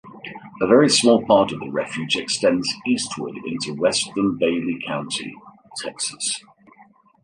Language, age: English, 60-69